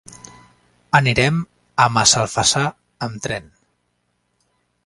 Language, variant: Catalan, Central